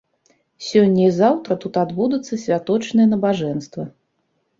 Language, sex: Belarusian, female